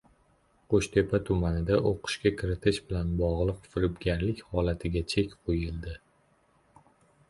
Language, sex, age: Uzbek, male, 19-29